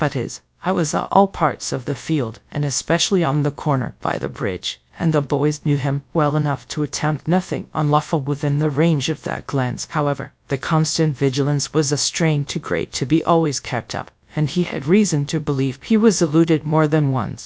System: TTS, GradTTS